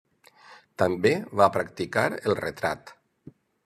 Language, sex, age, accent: Catalan, male, 50-59, valencià